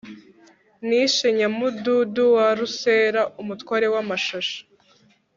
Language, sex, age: Kinyarwanda, female, under 19